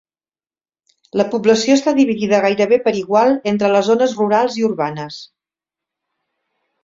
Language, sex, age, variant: Catalan, female, 50-59, Septentrional